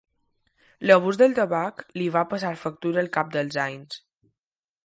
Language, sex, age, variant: Catalan, male, under 19, Balear